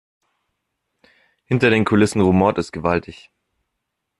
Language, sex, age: German, male, 19-29